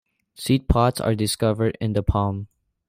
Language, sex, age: English, male, under 19